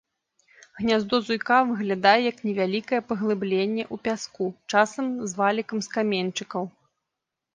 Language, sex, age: Belarusian, female, 19-29